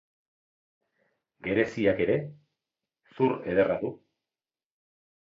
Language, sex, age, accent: Basque, male, 40-49, Erdialdekoa edo Nafarra (Gipuzkoa, Nafarroa)